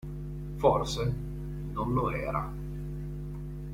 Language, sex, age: Italian, male, 30-39